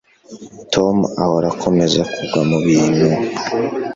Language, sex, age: Kinyarwanda, male, 19-29